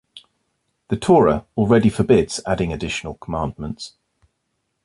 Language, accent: English, England English